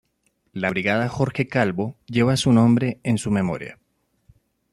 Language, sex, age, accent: Spanish, male, 30-39, Andino-Pacífico: Colombia, Perú, Ecuador, oeste de Bolivia y Venezuela andina